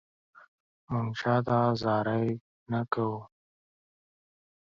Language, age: Pashto, 40-49